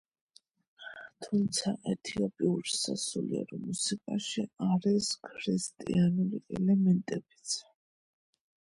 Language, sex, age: Georgian, female, 30-39